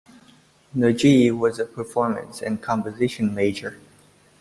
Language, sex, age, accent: English, male, 19-29, United States English